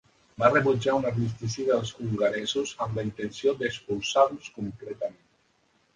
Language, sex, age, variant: Catalan, male, 50-59, Central